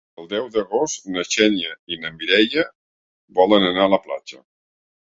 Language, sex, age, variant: Catalan, male, 60-69, Central